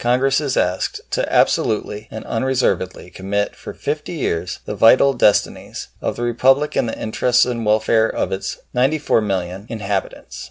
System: none